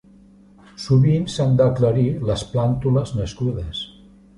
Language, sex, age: Catalan, male, 60-69